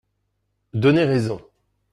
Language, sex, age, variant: French, male, 40-49, Français de métropole